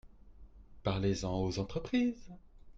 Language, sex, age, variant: French, male, 30-39, Français de métropole